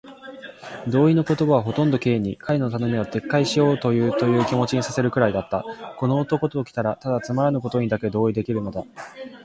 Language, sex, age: Japanese, male, 19-29